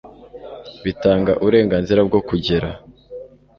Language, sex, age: Kinyarwanda, male, 19-29